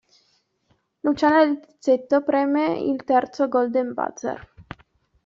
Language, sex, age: Italian, female, 19-29